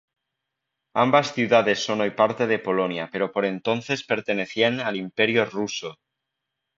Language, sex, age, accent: Spanish, male, 19-29, España: Centro-Sur peninsular (Madrid, Toledo, Castilla-La Mancha)